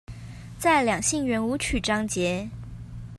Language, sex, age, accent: Chinese, female, 19-29, 出生地：臺北市